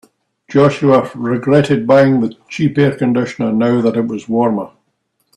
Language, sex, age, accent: English, male, 50-59, Scottish English